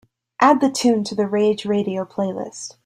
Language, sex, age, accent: English, female, under 19, United States English